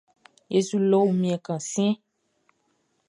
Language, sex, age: Baoulé, female, 19-29